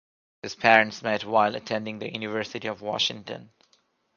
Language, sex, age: English, male, 19-29